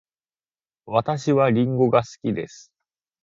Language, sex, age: Japanese, male, under 19